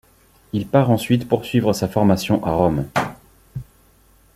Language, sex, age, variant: French, male, 40-49, Français de métropole